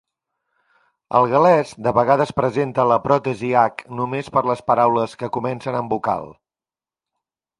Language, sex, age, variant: Catalan, male, 50-59, Central